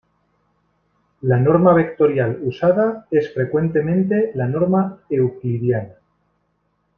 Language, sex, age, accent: Spanish, male, 30-39, España: Norte peninsular (Asturias, Castilla y León, Cantabria, País Vasco, Navarra, Aragón, La Rioja, Guadalajara, Cuenca)